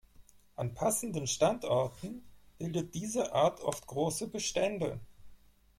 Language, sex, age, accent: German, male, 40-49, Deutschland Deutsch